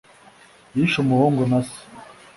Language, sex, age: Kinyarwanda, male, 19-29